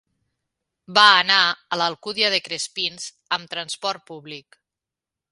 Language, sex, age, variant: Catalan, female, 40-49, Nord-Occidental